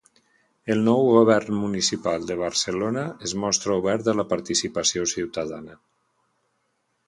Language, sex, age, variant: Catalan, male, 60-69, Valencià central